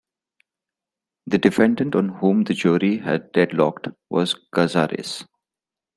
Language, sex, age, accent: English, male, 30-39, India and South Asia (India, Pakistan, Sri Lanka)